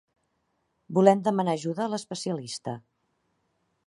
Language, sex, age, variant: Catalan, female, 40-49, Central